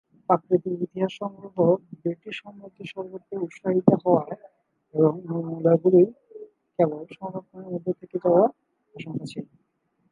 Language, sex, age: Bengali, male, 19-29